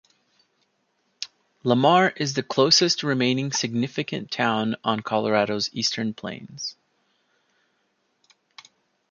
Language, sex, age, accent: English, male, 30-39, United States English